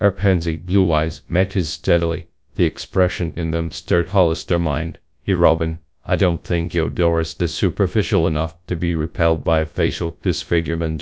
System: TTS, GradTTS